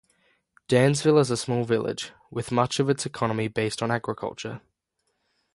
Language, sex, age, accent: English, male, under 19, Australian English; Canadian English